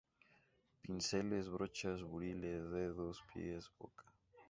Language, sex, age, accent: Spanish, male, 19-29, México